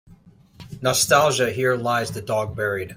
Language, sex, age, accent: English, male, 30-39, United States English